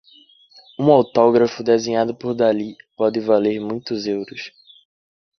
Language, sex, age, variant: Portuguese, male, under 19, Portuguese (Brasil)